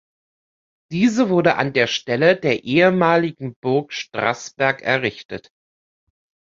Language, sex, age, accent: German, female, 50-59, Deutschland Deutsch